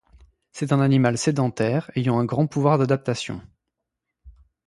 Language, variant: French, Français de métropole